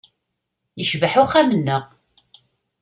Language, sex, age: Kabyle, female, 40-49